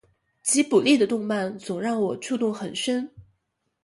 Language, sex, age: Chinese, female, 19-29